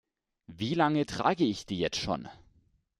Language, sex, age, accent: German, male, 19-29, Deutschland Deutsch